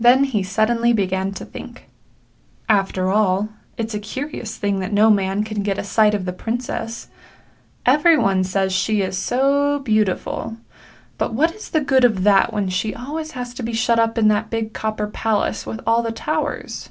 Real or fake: real